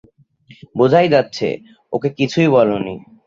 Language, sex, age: Bengali, male, 19-29